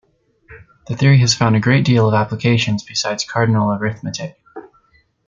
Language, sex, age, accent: English, male, 19-29, United States English